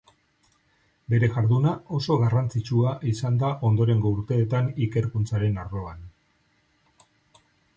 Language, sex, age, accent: Basque, male, 50-59, Mendebalekoa (Araba, Bizkaia, Gipuzkoako mendebaleko herri batzuk)